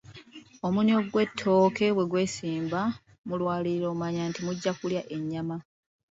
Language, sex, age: Ganda, female, 30-39